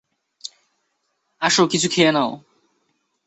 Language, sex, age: Bengali, male, 19-29